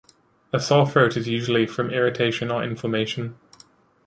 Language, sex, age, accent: English, male, 19-29, England English